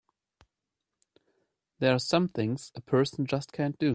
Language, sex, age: English, male, 30-39